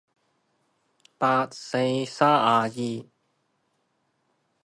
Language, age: Cantonese, 40-49